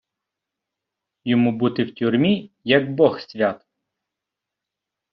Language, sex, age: Ukrainian, male, 19-29